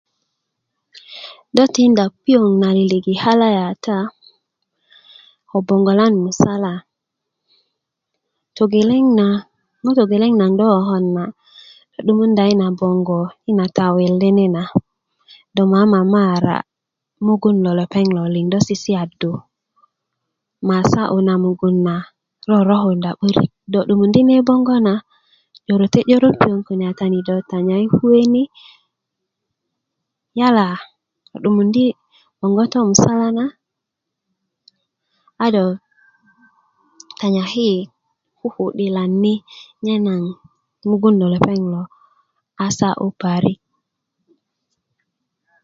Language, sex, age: Kuku, female, 19-29